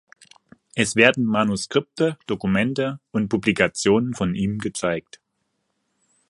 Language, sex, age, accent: German, male, 30-39, Deutschland Deutsch